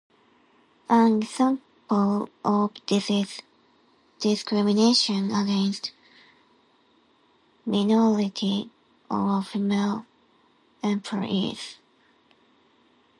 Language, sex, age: English, female, 19-29